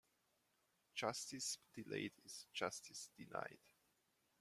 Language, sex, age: English, male, 30-39